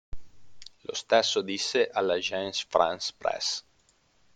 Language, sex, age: Italian, male, 30-39